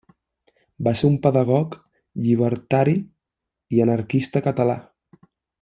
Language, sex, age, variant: Catalan, male, 19-29, Central